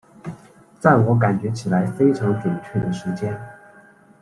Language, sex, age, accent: Chinese, male, 19-29, 出生地：四川省